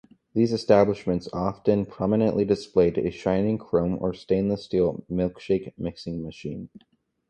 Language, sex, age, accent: English, male, under 19, United States English